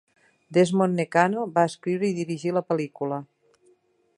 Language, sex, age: Catalan, female, 50-59